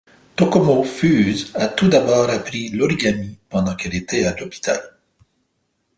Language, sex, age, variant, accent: French, male, 50-59, Français d'Amérique du Nord, Français du Canada